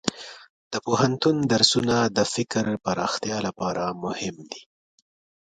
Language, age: Pashto, 30-39